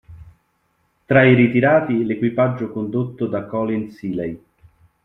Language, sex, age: Italian, male, 30-39